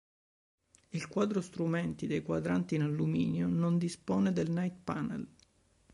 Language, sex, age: Italian, male, 30-39